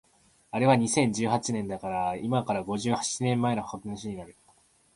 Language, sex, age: Japanese, male, 19-29